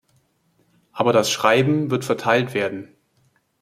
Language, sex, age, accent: German, male, 19-29, Deutschland Deutsch